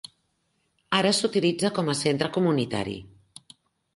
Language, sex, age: Catalan, female, 50-59